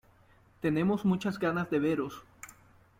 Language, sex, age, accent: Spanish, male, 19-29, América central